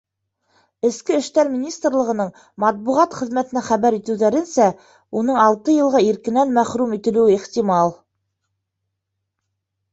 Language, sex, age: Bashkir, female, 30-39